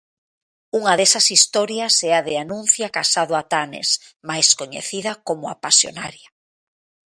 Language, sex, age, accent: Galician, female, 40-49, Normativo (estándar)